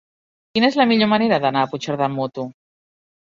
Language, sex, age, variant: Catalan, female, 40-49, Central